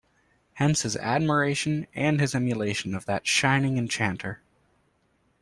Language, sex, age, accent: English, male, 19-29, United States English